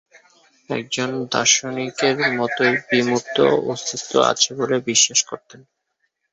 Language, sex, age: Bengali, male, 19-29